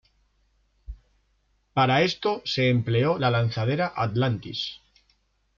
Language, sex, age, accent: Spanish, male, 40-49, España: Centro-Sur peninsular (Madrid, Toledo, Castilla-La Mancha)